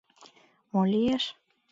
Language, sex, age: Mari, female, 19-29